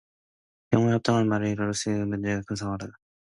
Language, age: Korean, 19-29